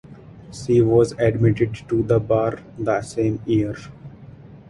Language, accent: English, India and South Asia (India, Pakistan, Sri Lanka)